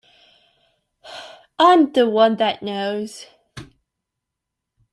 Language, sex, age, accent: English, female, under 19, United States English